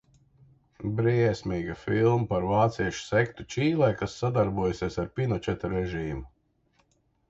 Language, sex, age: Latvian, male, 50-59